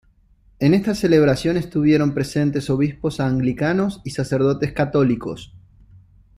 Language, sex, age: Spanish, male, 30-39